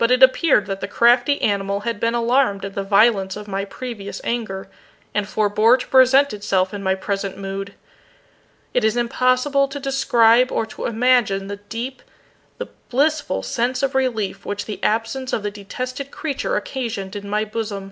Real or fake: real